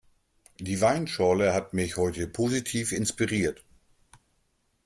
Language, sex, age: German, male, 50-59